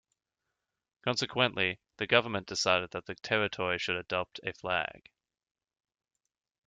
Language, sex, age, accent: English, male, 19-29, Australian English